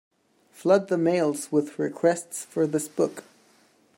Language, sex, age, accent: English, male, 19-29, United States English